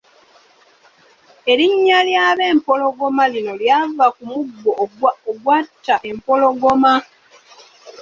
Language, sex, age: Ganda, female, 19-29